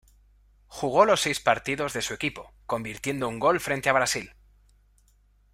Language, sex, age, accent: Spanish, male, 30-39, España: Centro-Sur peninsular (Madrid, Toledo, Castilla-La Mancha)